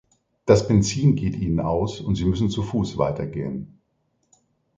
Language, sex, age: German, male, 60-69